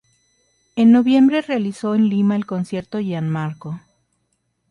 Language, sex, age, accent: Spanish, female, 30-39, México